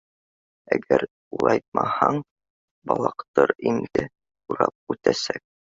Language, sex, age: Bashkir, male, under 19